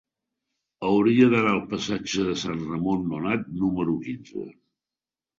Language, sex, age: Catalan, male, 60-69